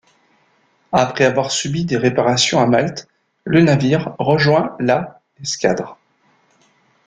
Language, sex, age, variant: French, male, 40-49, Français de métropole